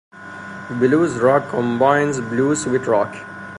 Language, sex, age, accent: English, male, 19-29, England English